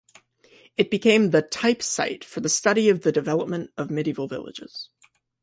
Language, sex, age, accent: English, male, 19-29, United States English